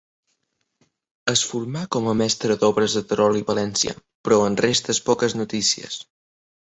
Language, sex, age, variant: Catalan, male, under 19, Septentrional